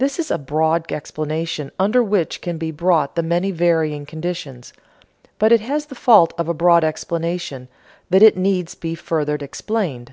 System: none